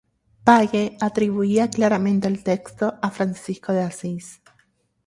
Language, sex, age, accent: Spanish, female, 19-29, Caribe: Cuba, Venezuela, Puerto Rico, República Dominicana, Panamá, Colombia caribeña, México caribeño, Costa del golfo de México